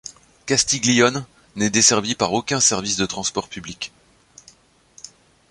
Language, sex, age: French, male, 30-39